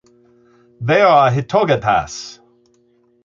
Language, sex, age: English, male, 60-69